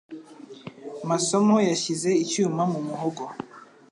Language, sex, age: Kinyarwanda, male, 19-29